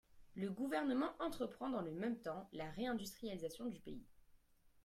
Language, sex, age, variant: French, male, 19-29, Français de métropole